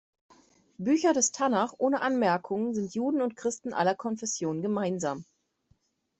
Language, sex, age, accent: German, female, 30-39, Deutschland Deutsch